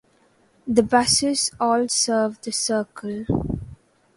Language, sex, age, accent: English, female, 19-29, India and South Asia (India, Pakistan, Sri Lanka)